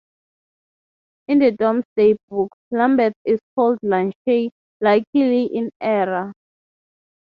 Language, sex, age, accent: English, female, 19-29, Southern African (South Africa, Zimbabwe, Namibia)